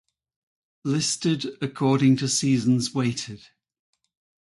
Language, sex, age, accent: English, male, 60-69, England English